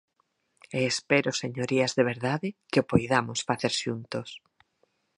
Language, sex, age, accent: Galician, female, 50-59, Normativo (estándar)